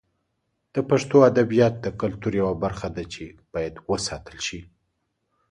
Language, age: Pashto, 30-39